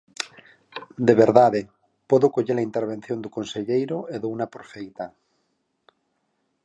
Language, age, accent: Galician, 40-49, Normativo (estándar)